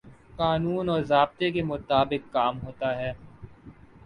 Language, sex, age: Urdu, male, 19-29